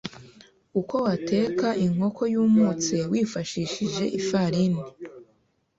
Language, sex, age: Kinyarwanda, female, 19-29